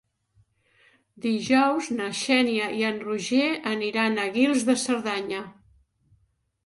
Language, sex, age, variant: Catalan, female, 60-69, Central